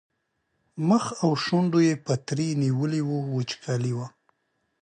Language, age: Pashto, 30-39